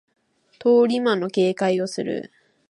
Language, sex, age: Japanese, female, under 19